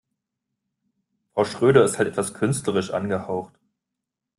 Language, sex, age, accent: German, male, 30-39, Deutschland Deutsch